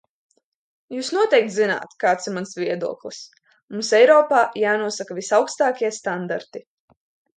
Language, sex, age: Latvian, female, under 19